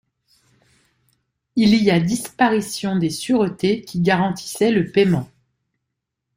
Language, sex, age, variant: French, female, 30-39, Français de métropole